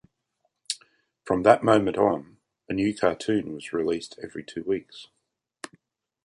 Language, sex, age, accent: English, male, 50-59, Australian English